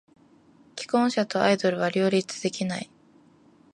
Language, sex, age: Japanese, female, 19-29